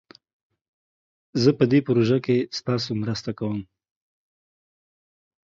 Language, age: Pashto, 19-29